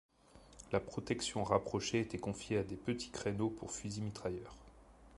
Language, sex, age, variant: French, male, 30-39, Français de métropole